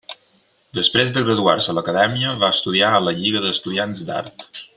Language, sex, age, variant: Catalan, male, 40-49, Balear